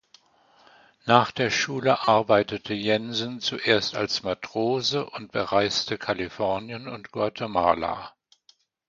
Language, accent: German, Deutschland Deutsch